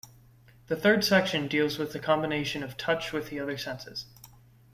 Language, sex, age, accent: English, male, 19-29, United States English